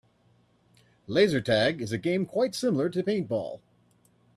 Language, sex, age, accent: English, male, 50-59, United States English